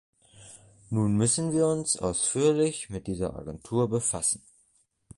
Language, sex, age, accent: German, male, under 19, Deutschland Deutsch